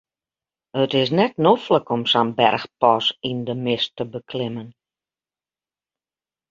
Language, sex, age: Western Frisian, female, 50-59